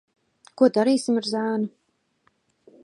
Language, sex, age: Latvian, female, 30-39